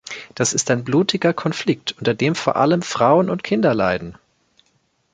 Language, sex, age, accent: German, male, 19-29, Deutschland Deutsch